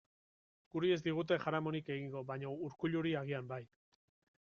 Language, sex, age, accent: Basque, male, 30-39, Erdialdekoa edo Nafarra (Gipuzkoa, Nafarroa)